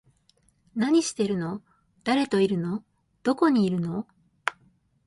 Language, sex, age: Japanese, female, 19-29